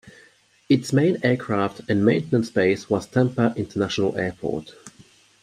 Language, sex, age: English, male, 19-29